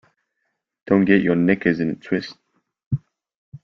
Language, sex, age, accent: English, male, 19-29, England English